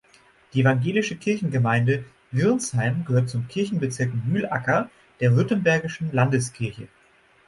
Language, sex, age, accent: German, male, 19-29, Deutschland Deutsch; Norddeutsch